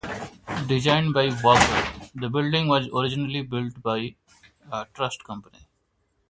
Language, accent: English, India and South Asia (India, Pakistan, Sri Lanka)